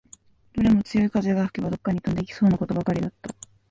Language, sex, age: Japanese, female, 19-29